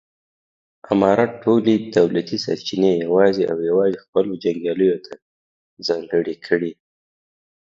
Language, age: Pashto, 30-39